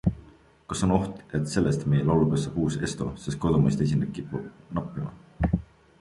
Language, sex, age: Estonian, male, 19-29